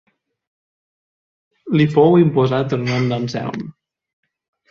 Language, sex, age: Catalan, male, 19-29